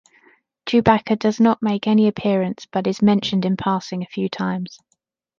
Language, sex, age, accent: English, female, 30-39, England English